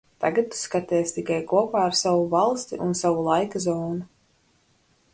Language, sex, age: Latvian, female, 19-29